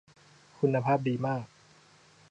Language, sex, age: Thai, male, under 19